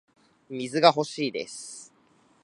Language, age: Japanese, under 19